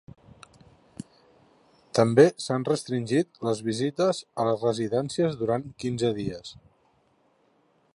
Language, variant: Catalan, Central